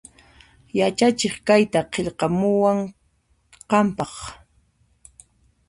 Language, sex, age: Puno Quechua, female, 30-39